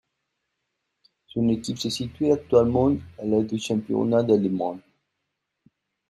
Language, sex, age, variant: French, male, 50-59, Français de métropole